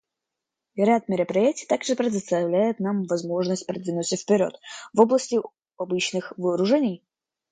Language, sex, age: Russian, male, under 19